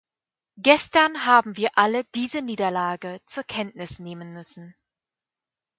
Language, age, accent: German, 19-29, Deutschland Deutsch